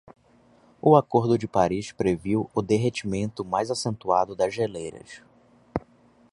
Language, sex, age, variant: Portuguese, male, 19-29, Portuguese (Brasil)